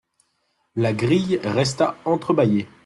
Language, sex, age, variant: French, female, 19-29, Français de métropole